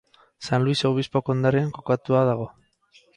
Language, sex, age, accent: Basque, male, 30-39, Mendebalekoa (Araba, Bizkaia, Gipuzkoako mendebaleko herri batzuk)